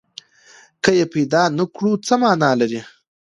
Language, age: Pashto, 30-39